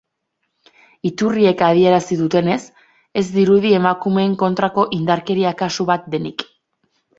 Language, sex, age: Basque, female, 19-29